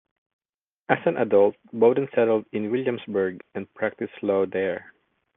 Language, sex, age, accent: English, male, 40-49, Filipino